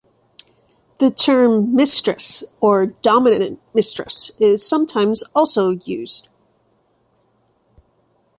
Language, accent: English, Filipino